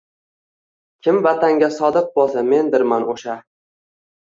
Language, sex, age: Uzbek, male, 19-29